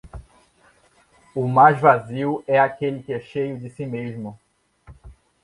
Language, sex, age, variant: Portuguese, male, 30-39, Portuguese (Brasil)